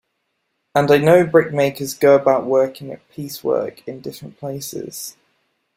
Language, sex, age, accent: English, male, 19-29, England English